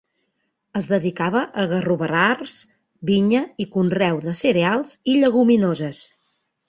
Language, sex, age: Catalan, female, 50-59